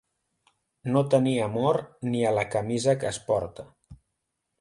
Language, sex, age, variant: Catalan, male, 30-39, Central